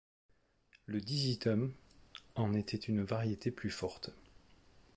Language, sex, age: French, male, 40-49